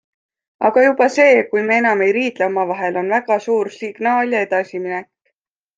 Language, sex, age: Estonian, female, 19-29